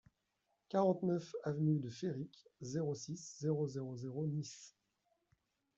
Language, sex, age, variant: French, male, 30-39, Français de métropole